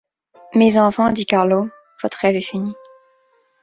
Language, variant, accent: French, Français d'Amérique du Nord, Français du Canada